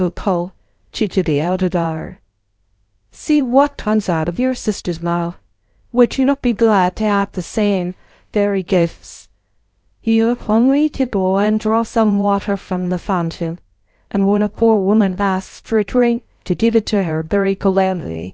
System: TTS, VITS